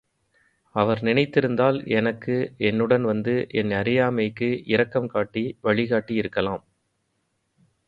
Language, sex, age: Tamil, male, 30-39